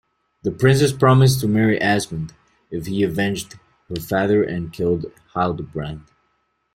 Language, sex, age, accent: English, male, 19-29, United States English